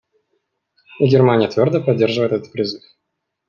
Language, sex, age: Russian, male, 19-29